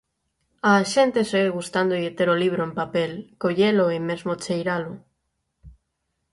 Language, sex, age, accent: Galician, female, 19-29, Central (gheada); Normativo (estándar)